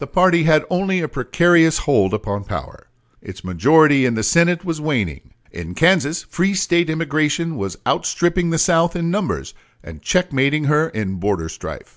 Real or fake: real